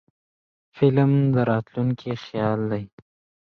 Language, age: Pashto, 19-29